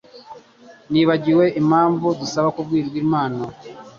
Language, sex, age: Kinyarwanda, male, 30-39